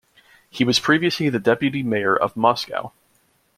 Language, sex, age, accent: English, male, 19-29, United States English